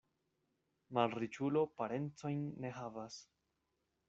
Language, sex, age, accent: Esperanto, male, 19-29, Internacia